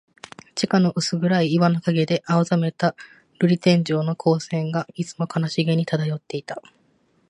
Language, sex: Japanese, female